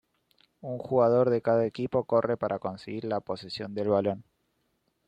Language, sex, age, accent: Spanish, male, 19-29, Rioplatense: Argentina, Uruguay, este de Bolivia, Paraguay